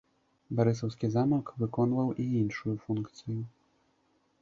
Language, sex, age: Belarusian, male, 19-29